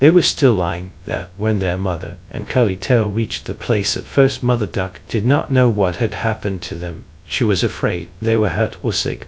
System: TTS, GradTTS